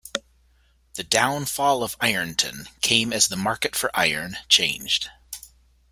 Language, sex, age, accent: English, male, 30-39, United States English